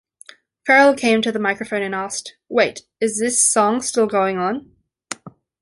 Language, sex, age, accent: English, female, 19-29, Australian English